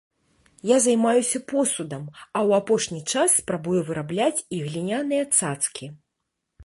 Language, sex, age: Belarusian, female, 40-49